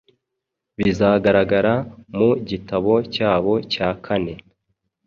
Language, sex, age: Kinyarwanda, male, 30-39